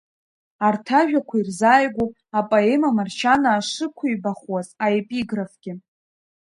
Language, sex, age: Abkhazian, female, under 19